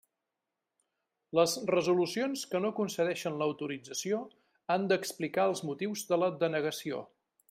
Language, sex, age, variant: Catalan, male, 50-59, Central